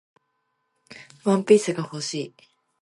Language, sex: Japanese, female